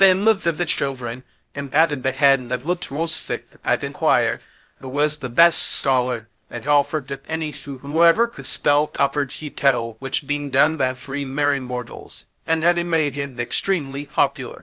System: TTS, VITS